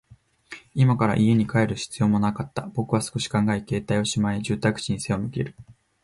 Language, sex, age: Japanese, male, 19-29